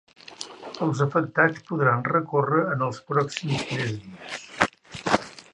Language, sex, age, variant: Catalan, male, 60-69, Central